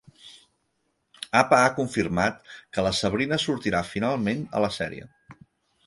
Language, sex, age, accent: Catalan, male, 40-49, Català central